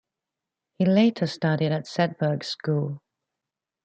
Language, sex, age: English, female, 50-59